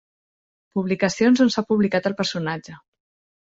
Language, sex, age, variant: Catalan, female, 30-39, Central